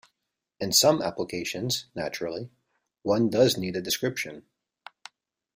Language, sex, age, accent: English, male, 30-39, United States English